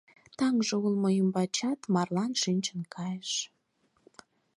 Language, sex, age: Mari, female, 19-29